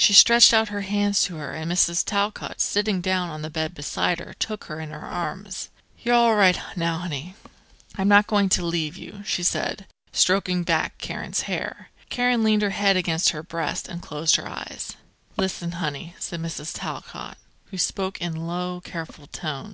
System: none